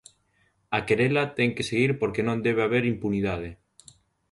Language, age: Galician, 19-29